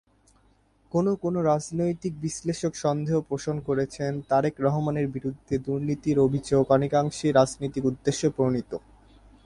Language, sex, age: Bengali, male, 19-29